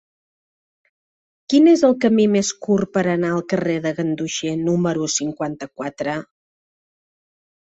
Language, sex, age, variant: Catalan, female, 50-59, Central